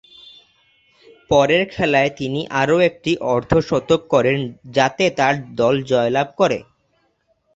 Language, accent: Bengali, Bengali